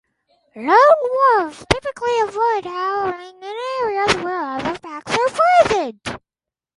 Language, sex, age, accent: English, male, under 19, United States English